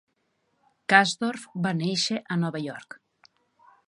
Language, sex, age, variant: Catalan, female, 40-49, Nord-Occidental